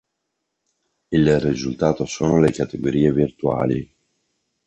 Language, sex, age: Italian, male, 50-59